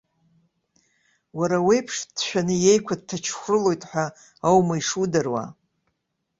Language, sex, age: Abkhazian, female, 60-69